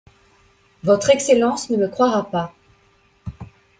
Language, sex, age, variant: French, male, 30-39, Français de métropole